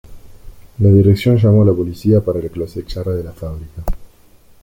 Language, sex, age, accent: Spanish, male, 30-39, Rioplatense: Argentina, Uruguay, este de Bolivia, Paraguay